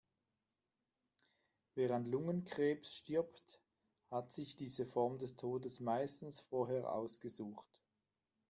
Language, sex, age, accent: German, male, 50-59, Schweizerdeutsch